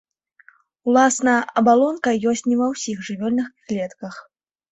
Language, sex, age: Belarusian, female, 19-29